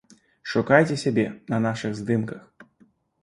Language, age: Belarusian, 19-29